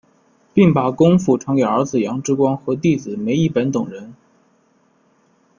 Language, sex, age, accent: Chinese, male, 19-29, 出生地：山东省